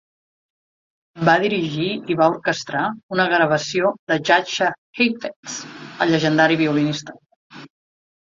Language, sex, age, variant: Catalan, female, 40-49, Central